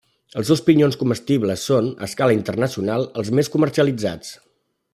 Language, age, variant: Catalan, 40-49, Central